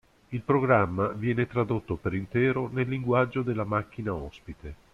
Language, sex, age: Italian, male, 50-59